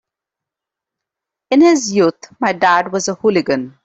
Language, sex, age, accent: English, female, 30-39, India and South Asia (India, Pakistan, Sri Lanka)